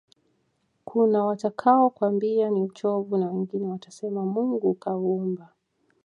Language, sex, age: Swahili, female, 19-29